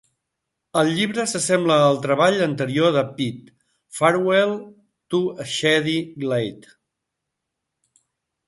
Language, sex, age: Catalan, male, 60-69